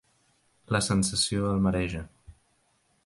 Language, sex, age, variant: Catalan, male, 19-29, Central